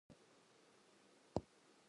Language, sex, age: English, female, 19-29